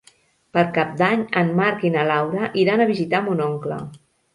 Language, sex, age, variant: Catalan, female, 50-59, Central